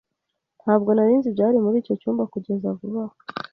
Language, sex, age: Kinyarwanda, female, 30-39